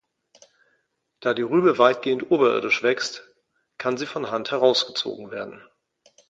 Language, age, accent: German, 50-59, Deutschland Deutsch